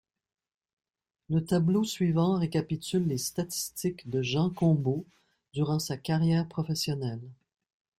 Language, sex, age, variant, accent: French, female, 50-59, Français d'Amérique du Nord, Français du Canada